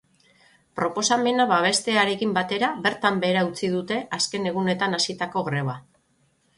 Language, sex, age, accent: Basque, female, 40-49, Mendebalekoa (Araba, Bizkaia, Gipuzkoako mendebaleko herri batzuk)